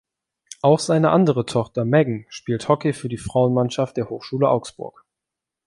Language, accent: German, Deutschland Deutsch